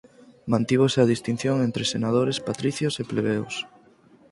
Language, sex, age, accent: Galician, male, 19-29, Normativo (estándar)